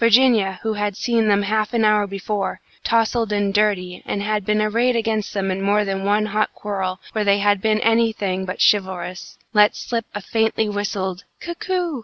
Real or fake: real